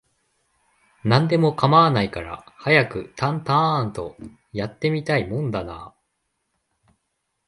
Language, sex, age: Japanese, male, 19-29